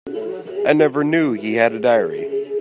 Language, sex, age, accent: English, male, 19-29, United States English